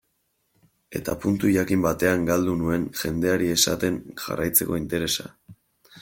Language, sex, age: Basque, male, 19-29